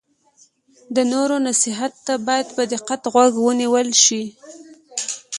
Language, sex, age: Pashto, female, 19-29